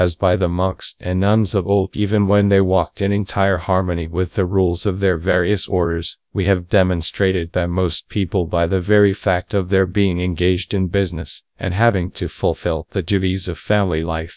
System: TTS, GradTTS